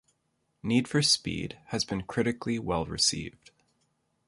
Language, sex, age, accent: English, male, 30-39, Canadian English